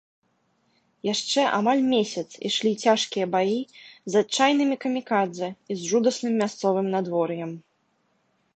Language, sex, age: Belarusian, female, 30-39